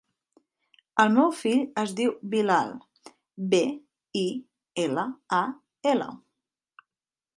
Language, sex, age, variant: Catalan, female, 19-29, Central